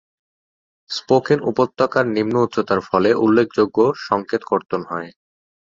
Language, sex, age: Bengali, male, 19-29